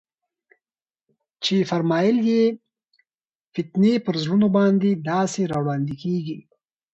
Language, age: Pashto, 19-29